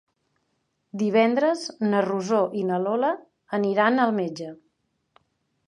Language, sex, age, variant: Catalan, female, 40-49, Central